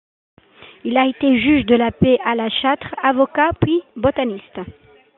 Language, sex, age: French, female, 40-49